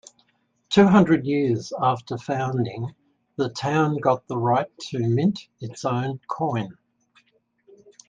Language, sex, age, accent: English, male, 70-79, Australian English